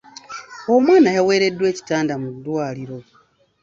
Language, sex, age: Ganda, female, 50-59